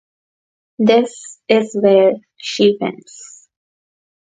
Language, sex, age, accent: English, female, under 19, India and South Asia (India, Pakistan, Sri Lanka)